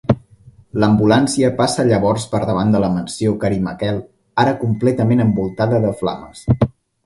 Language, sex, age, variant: Catalan, male, 19-29, Central